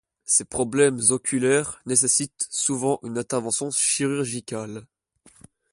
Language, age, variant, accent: French, under 19, Français d'Europe, Français de Belgique